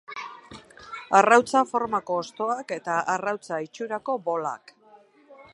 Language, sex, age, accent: Basque, female, 50-59, Mendebalekoa (Araba, Bizkaia, Gipuzkoako mendebaleko herri batzuk)